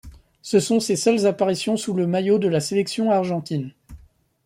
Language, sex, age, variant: French, male, 30-39, Français de métropole